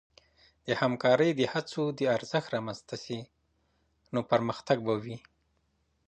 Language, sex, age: Pashto, male, 30-39